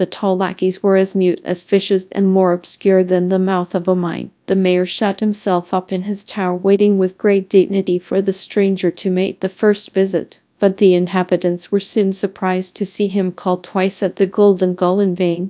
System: TTS, GradTTS